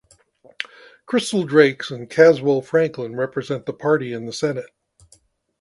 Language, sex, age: English, male, 60-69